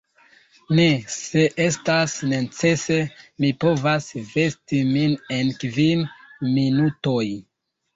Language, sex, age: Esperanto, male, 19-29